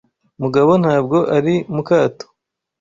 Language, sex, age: Kinyarwanda, male, 19-29